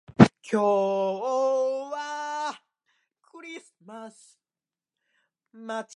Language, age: Japanese, under 19